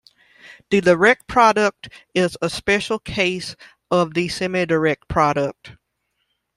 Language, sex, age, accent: English, female, 30-39, United States English